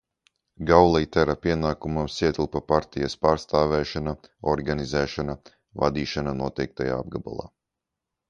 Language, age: Latvian, 19-29